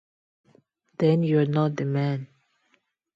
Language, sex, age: English, female, 19-29